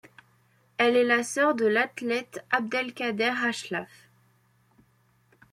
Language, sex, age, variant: French, female, under 19, Français de métropole